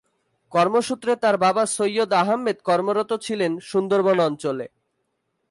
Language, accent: Bengali, fluent